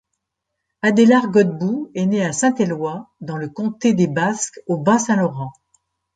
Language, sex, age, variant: French, female, 60-69, Français de métropole